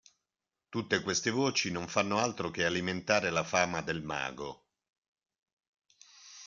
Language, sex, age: Italian, male, 50-59